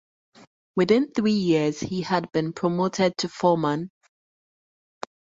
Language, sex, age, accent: English, female, 30-39, United States English